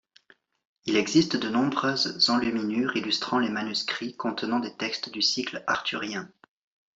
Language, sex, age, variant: French, male, 30-39, Français de métropole